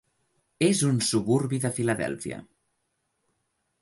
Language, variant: Catalan, Central